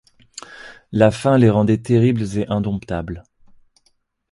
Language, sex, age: French, male, 30-39